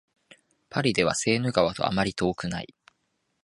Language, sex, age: Japanese, male, 19-29